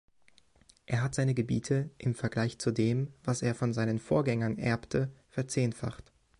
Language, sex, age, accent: German, male, 19-29, Deutschland Deutsch